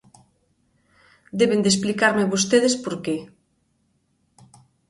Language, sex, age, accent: Galician, female, 30-39, Normativo (estándar)